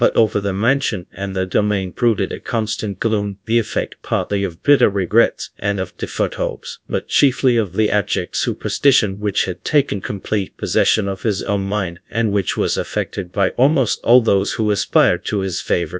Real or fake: fake